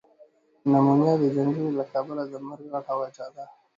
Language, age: Pashto, 19-29